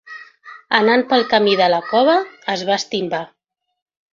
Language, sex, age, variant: Catalan, female, 30-39, Central